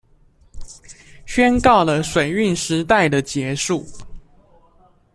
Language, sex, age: Chinese, male, under 19